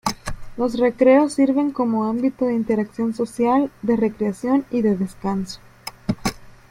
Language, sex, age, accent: Spanish, female, 19-29, México